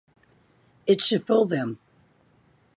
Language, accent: English, United States English